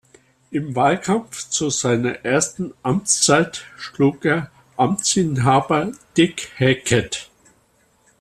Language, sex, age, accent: German, male, 60-69, Deutschland Deutsch